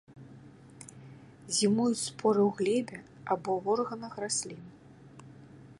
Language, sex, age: Belarusian, female, 60-69